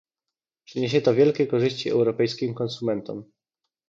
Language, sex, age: Polish, male, 30-39